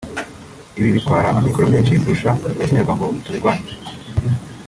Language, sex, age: Kinyarwanda, male, 19-29